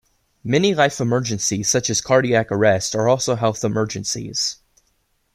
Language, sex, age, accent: English, male, 19-29, United States English